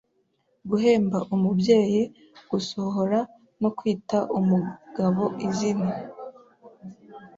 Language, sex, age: Kinyarwanda, female, 19-29